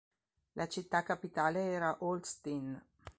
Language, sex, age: Italian, female, 60-69